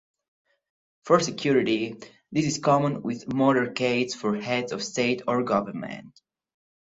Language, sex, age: English, male, under 19